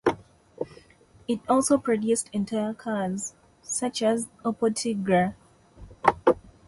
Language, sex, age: English, female, 19-29